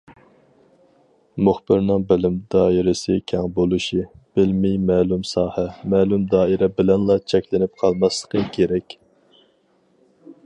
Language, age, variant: Uyghur, 30-39, ئۇيغۇر تىلى